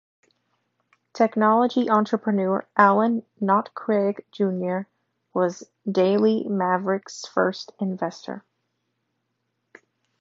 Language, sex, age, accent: English, female, 19-29, United States English